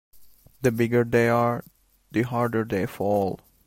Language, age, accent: English, under 19, United States English